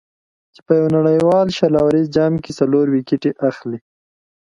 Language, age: Pashto, 19-29